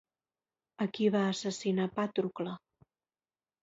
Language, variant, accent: Catalan, Central, central